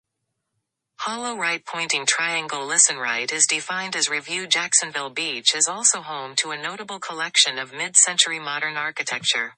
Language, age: English, under 19